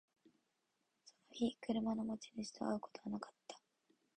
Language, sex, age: Japanese, female, 19-29